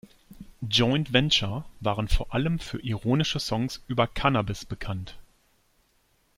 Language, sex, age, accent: German, male, 30-39, Deutschland Deutsch